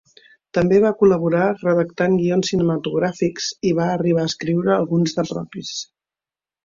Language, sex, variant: Catalan, female, Central